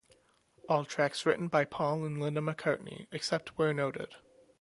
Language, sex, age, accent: English, male, under 19, United States English